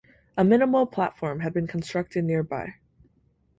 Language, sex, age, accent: English, female, 19-29, United States English